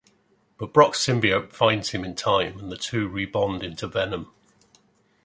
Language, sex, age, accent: English, male, 50-59, England English